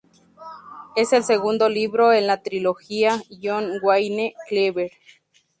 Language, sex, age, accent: Spanish, female, 30-39, México